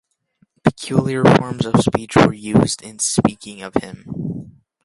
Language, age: English, under 19